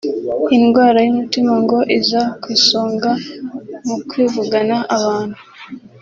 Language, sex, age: Kinyarwanda, female, 19-29